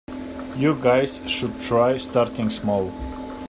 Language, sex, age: English, male, 30-39